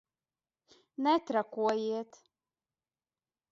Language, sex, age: Latvian, female, 30-39